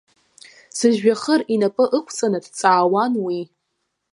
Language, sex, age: Abkhazian, female, 19-29